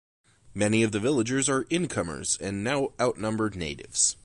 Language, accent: English, United States English